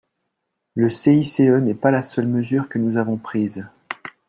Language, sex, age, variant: French, male, 40-49, Français de métropole